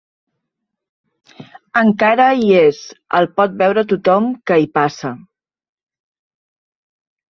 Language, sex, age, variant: Catalan, female, 50-59, Central